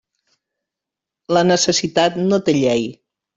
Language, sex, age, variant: Catalan, female, 50-59, Central